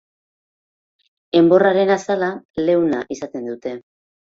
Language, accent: Basque, Mendebalekoa (Araba, Bizkaia, Gipuzkoako mendebaleko herri batzuk)